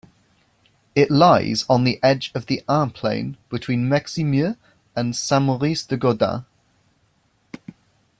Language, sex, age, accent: English, male, 19-29, England English